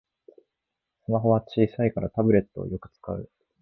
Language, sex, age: Japanese, male, 19-29